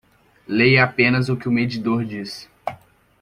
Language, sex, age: Portuguese, male, under 19